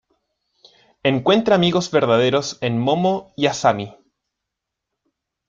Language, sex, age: Spanish, male, 19-29